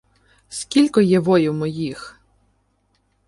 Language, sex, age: Ukrainian, female, 30-39